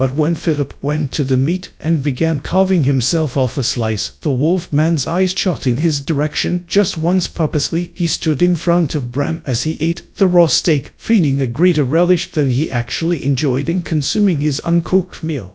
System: TTS, GradTTS